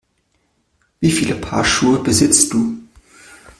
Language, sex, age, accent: German, male, 19-29, Deutschland Deutsch